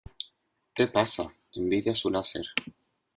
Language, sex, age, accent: Spanish, male, 30-39, España: Sur peninsular (Andalucia, Extremadura, Murcia)